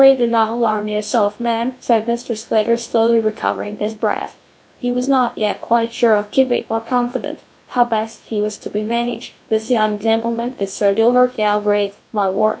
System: TTS, GlowTTS